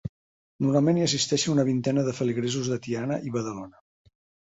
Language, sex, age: Catalan, male, 50-59